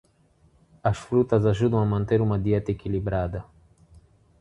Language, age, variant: Portuguese, 40-49, Portuguese (Portugal)